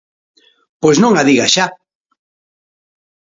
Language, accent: Galician, Normativo (estándar)